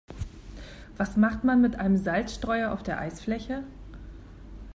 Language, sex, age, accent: German, female, 40-49, Deutschland Deutsch